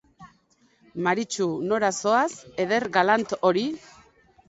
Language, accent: Basque, Erdialdekoa edo Nafarra (Gipuzkoa, Nafarroa)